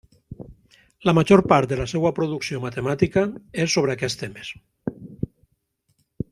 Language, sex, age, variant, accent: Catalan, male, 60-69, Valencià central, valencià